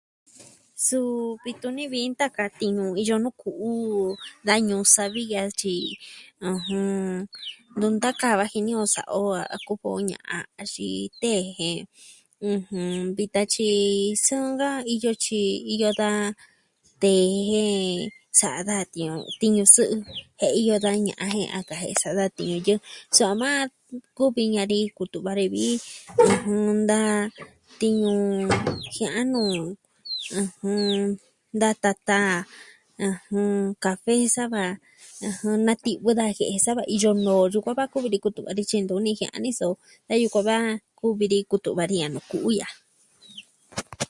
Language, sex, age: Southwestern Tlaxiaco Mixtec, female, 19-29